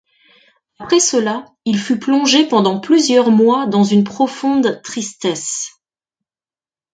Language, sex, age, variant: French, female, 50-59, Français de métropole